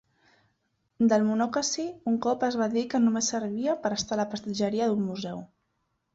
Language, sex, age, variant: Catalan, female, 30-39, Central